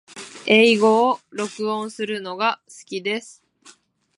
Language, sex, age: English, female, 19-29